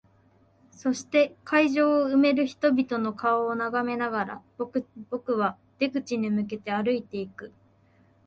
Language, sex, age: Japanese, female, 19-29